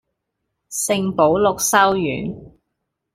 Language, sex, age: Cantonese, female, 19-29